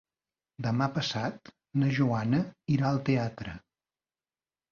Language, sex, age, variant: Catalan, male, 40-49, Central